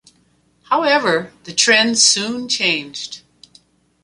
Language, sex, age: English, female, 70-79